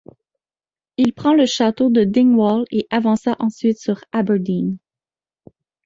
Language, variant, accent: French, Français d'Amérique du Nord, Français du Canada